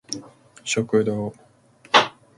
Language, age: Japanese, 19-29